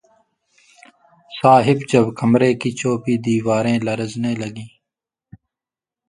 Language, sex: Urdu, male